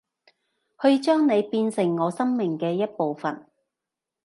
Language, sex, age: Cantonese, female, 30-39